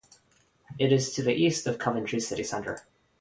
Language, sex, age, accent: English, male, under 19, United States English